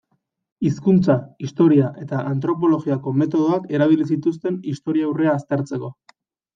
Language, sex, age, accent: Basque, male, 19-29, Erdialdekoa edo Nafarra (Gipuzkoa, Nafarroa)